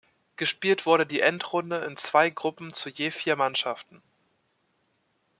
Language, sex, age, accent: German, male, 19-29, Deutschland Deutsch